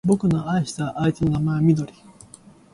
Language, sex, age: Japanese, male, 19-29